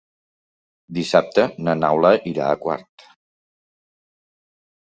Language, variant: Catalan, Central